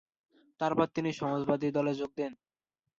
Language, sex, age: Bengali, male, under 19